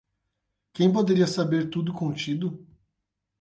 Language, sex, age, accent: Portuguese, male, 19-29, Paulista